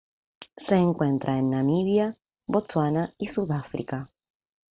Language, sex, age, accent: Spanish, female, 30-39, Rioplatense: Argentina, Uruguay, este de Bolivia, Paraguay